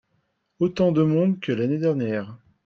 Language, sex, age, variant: French, male, 30-39, Français de métropole